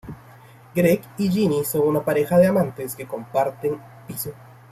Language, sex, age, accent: Spanish, male, 30-39, América central